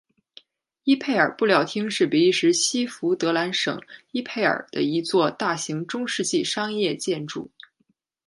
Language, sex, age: Chinese, female, 19-29